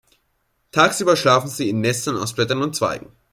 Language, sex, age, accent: German, male, under 19, Deutschland Deutsch